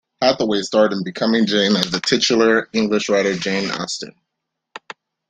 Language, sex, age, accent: English, male, 19-29, United States English